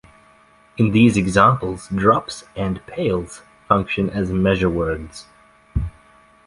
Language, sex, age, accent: English, male, 19-29, Australian English